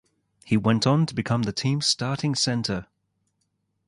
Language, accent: English, Australian English